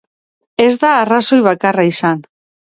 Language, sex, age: Basque, female, 50-59